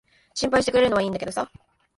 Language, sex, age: Japanese, female, under 19